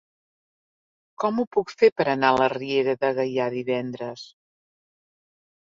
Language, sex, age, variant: Catalan, female, 60-69, Central